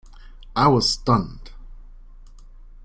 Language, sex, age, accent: English, male, 30-39, England English